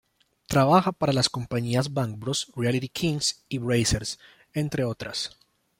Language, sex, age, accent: Spanish, male, 19-29, Andino-Pacífico: Colombia, Perú, Ecuador, oeste de Bolivia y Venezuela andina